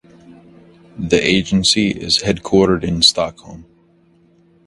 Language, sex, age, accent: English, male, 19-29, United States English